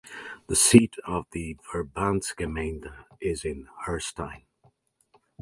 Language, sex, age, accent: English, male, 40-49, United States English